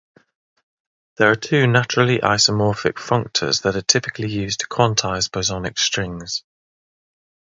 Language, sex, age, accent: English, male, 30-39, England English